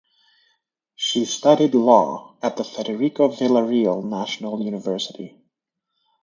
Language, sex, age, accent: English, male, 30-39, United States English